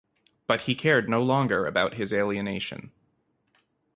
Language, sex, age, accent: English, male, 19-29, United States English